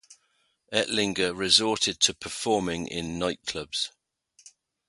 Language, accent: English, England English